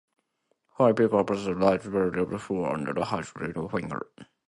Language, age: English, 19-29